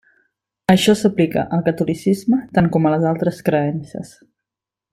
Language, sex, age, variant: Catalan, female, 19-29, Nord-Occidental